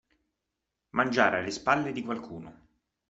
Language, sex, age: Italian, male, 30-39